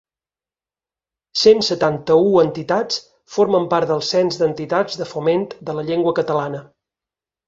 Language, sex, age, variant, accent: Catalan, male, 30-39, Balear, mallorquí